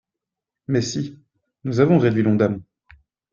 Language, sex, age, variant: French, male, 30-39, Français de métropole